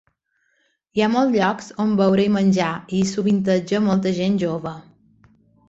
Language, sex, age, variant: Catalan, female, 40-49, Balear